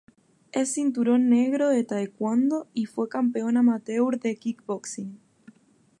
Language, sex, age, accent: Spanish, female, 19-29, España: Islas Canarias